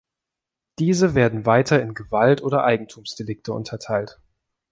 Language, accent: German, Deutschland Deutsch